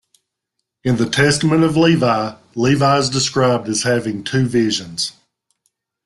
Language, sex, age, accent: English, male, 40-49, United States English